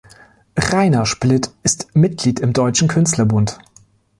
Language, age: German, 30-39